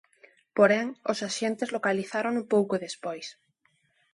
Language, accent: Galician, Neofalante